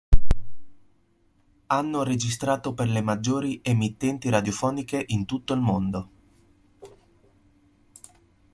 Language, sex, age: Italian, male, 19-29